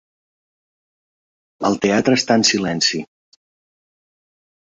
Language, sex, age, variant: Catalan, male, 50-59, Central